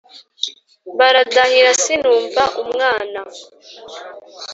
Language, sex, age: Kinyarwanda, female, 19-29